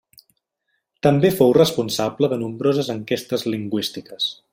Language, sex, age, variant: Catalan, male, 19-29, Central